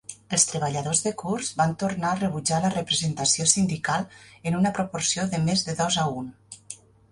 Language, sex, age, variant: Catalan, female, 40-49, Nord-Occidental